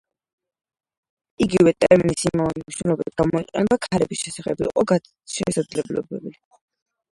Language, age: Georgian, under 19